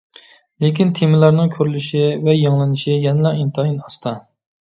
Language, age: Uyghur, 40-49